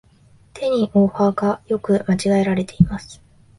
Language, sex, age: Japanese, female, 19-29